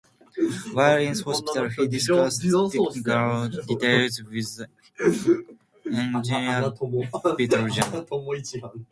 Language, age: English, 19-29